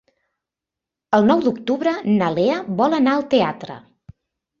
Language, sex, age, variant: Catalan, female, 40-49, Central